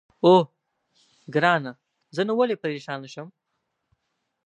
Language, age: Pashto, under 19